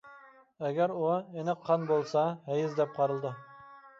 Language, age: Uyghur, 19-29